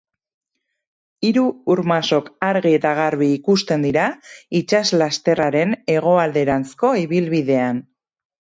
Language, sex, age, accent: Basque, female, 30-39, Erdialdekoa edo Nafarra (Gipuzkoa, Nafarroa)